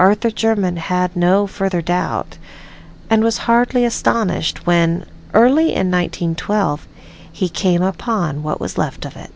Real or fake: real